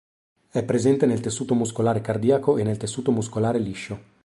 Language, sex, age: Italian, male, 40-49